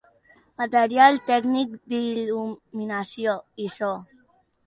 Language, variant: Catalan, Central